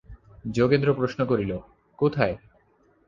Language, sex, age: Bengali, male, 19-29